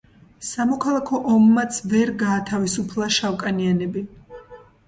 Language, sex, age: Georgian, female, 30-39